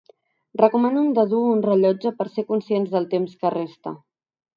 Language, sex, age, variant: Catalan, female, 30-39, Central